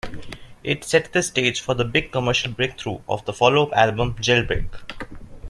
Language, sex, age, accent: English, male, under 19, India and South Asia (India, Pakistan, Sri Lanka)